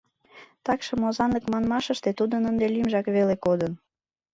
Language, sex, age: Mari, female, 19-29